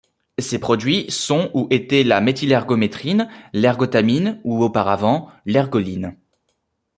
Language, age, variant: French, 19-29, Français de métropole